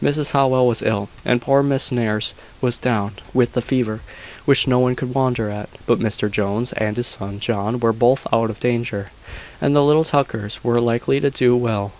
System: none